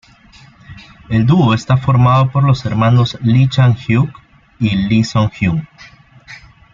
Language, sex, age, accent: Spanish, male, 19-29, Andino-Pacífico: Colombia, Perú, Ecuador, oeste de Bolivia y Venezuela andina